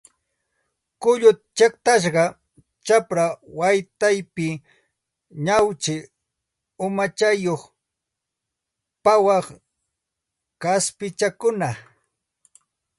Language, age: Santa Ana de Tusi Pasco Quechua, 40-49